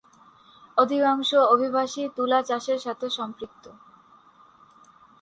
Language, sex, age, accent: Bengali, female, 19-29, Native